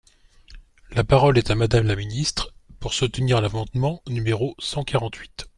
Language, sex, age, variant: French, male, 50-59, Français de métropole